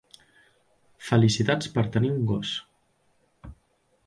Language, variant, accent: Catalan, Central, Barcelona